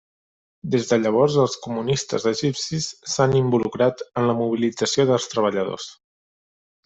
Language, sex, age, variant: Catalan, male, 19-29, Central